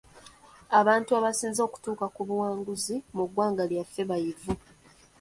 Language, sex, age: Ganda, female, 19-29